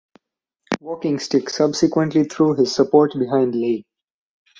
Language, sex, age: English, male, 19-29